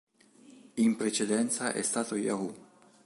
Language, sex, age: Italian, male, 50-59